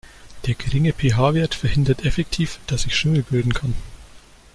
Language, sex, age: German, male, 19-29